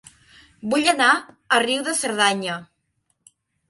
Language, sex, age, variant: Catalan, female, under 19, Central